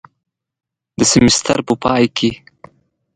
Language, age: Pashto, 19-29